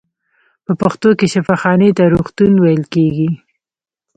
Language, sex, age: Pashto, female, 19-29